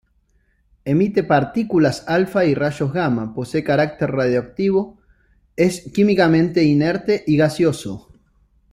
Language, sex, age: Spanish, male, 30-39